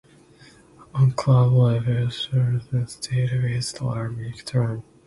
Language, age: English, under 19